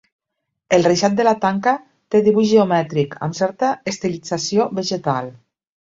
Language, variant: Catalan, Nord-Occidental